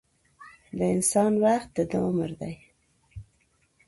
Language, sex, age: Pashto, female, 19-29